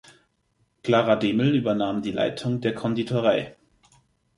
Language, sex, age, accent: German, male, 30-39, Deutschland Deutsch